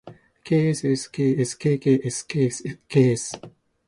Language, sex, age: Japanese, male, 40-49